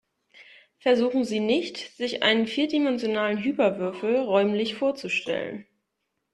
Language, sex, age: German, male, 19-29